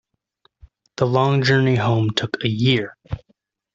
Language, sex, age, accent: English, male, 19-29, United States English